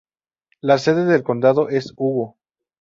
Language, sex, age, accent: Spanish, male, 19-29, México